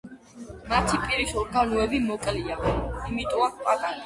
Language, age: Georgian, under 19